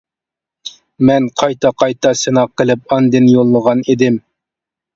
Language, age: Uyghur, 19-29